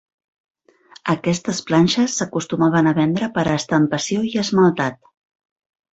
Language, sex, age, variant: Catalan, female, 40-49, Central